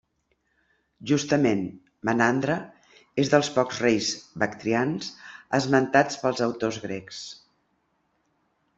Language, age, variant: Catalan, 60-69, Central